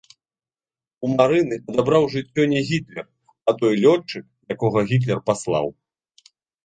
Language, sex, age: Belarusian, male, 30-39